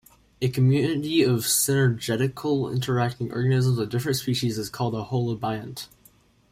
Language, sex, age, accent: English, male, under 19, United States English